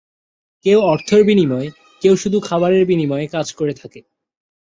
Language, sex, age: Bengali, male, under 19